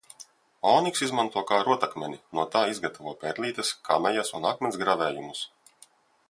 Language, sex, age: Latvian, male, 30-39